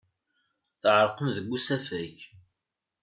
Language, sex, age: Kabyle, male, 19-29